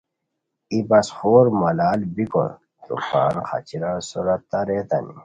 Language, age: Khowar, 30-39